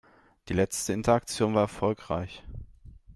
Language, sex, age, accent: German, male, 19-29, Deutschland Deutsch